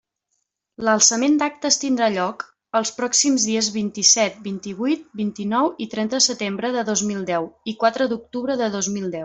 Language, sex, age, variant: Catalan, female, 30-39, Central